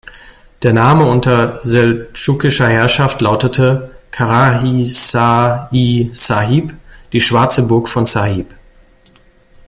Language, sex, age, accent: German, male, 40-49, Deutschland Deutsch